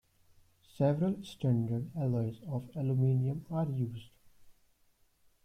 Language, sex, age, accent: English, male, 19-29, India and South Asia (India, Pakistan, Sri Lanka)